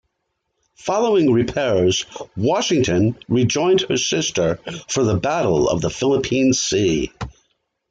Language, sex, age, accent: English, male, 50-59, United States English